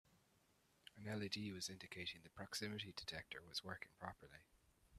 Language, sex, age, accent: English, male, 19-29, Irish English